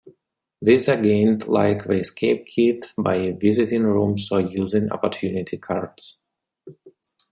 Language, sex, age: English, male, 30-39